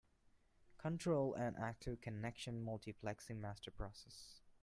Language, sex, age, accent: English, male, 19-29, India and South Asia (India, Pakistan, Sri Lanka)